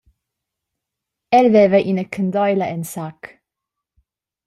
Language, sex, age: Romansh, female, 19-29